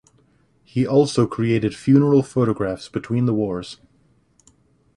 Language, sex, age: English, male, 19-29